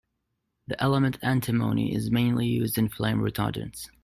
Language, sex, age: English, male, 19-29